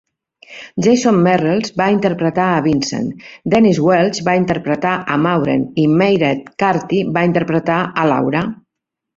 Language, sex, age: Catalan, female, 60-69